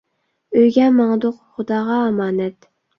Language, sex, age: Uyghur, female, 19-29